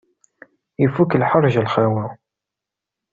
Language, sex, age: Kabyle, male, 19-29